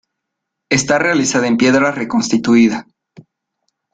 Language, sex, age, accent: Spanish, male, 19-29, México